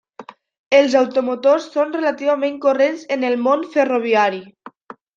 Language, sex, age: Catalan, female, 19-29